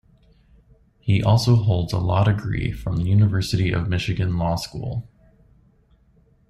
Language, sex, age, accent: English, male, 19-29, United States English